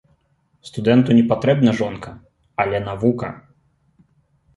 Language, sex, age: Belarusian, male, 30-39